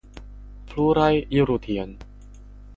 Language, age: Esperanto, under 19